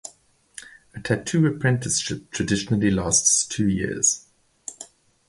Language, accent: English, Southern African (South Africa, Zimbabwe, Namibia)